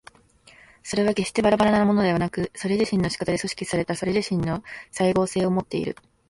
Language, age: Japanese, 19-29